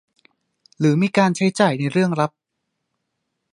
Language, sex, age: Thai, male, 30-39